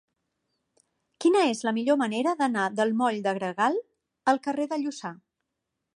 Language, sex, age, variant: Catalan, female, 40-49, Central